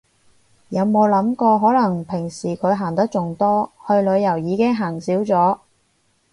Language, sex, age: Cantonese, female, 19-29